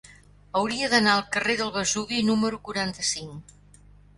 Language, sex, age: Catalan, female, 70-79